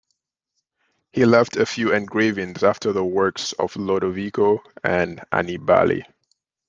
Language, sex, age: English, male, 30-39